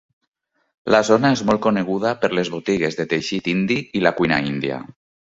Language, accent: Catalan, valencià